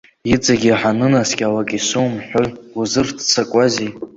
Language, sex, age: Abkhazian, male, under 19